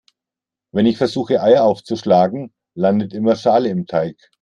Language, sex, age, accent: German, male, 50-59, Deutschland Deutsch